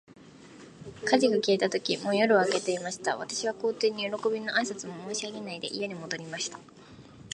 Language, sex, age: Japanese, female, 19-29